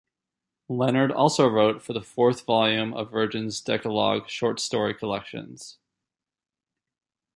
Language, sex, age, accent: English, male, 19-29, United States English